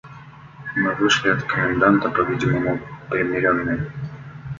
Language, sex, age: Russian, male, 30-39